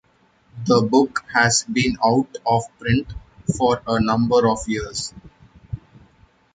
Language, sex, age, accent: English, male, 19-29, India and South Asia (India, Pakistan, Sri Lanka)